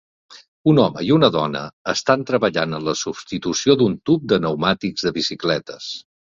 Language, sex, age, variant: Catalan, male, 50-59, Nord-Occidental